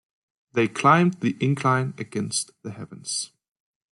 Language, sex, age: English, male, 19-29